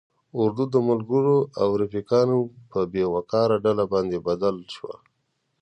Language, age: Pashto, 19-29